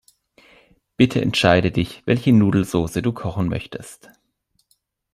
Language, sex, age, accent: German, male, 19-29, Deutschland Deutsch